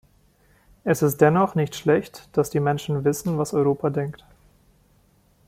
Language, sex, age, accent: German, female, 19-29, Deutschland Deutsch